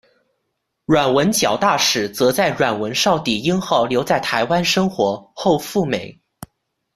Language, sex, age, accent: Chinese, male, under 19, 出生地：江西省